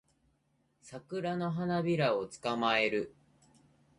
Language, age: Japanese, 30-39